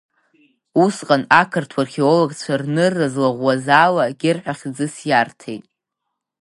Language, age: Abkhazian, under 19